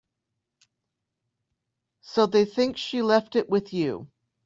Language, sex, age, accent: English, male, 19-29, United States English